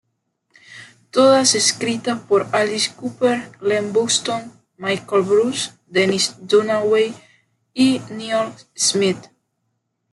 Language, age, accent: Spanish, 19-29, Caribe: Cuba, Venezuela, Puerto Rico, República Dominicana, Panamá, Colombia caribeña, México caribeño, Costa del golfo de México